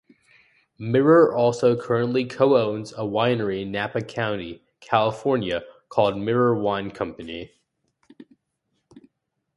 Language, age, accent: English, under 19, United States English